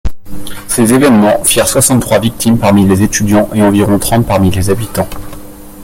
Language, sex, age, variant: French, male, 30-39, Français de métropole